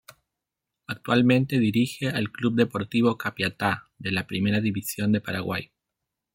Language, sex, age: Spanish, male, 30-39